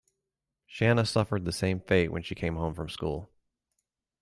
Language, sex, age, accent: English, male, 30-39, United States English